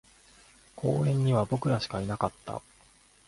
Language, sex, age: Japanese, male, 30-39